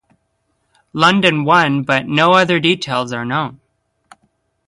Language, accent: English, United States English